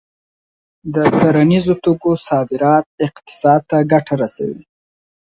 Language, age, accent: Pashto, 19-29, کندهارۍ لهجه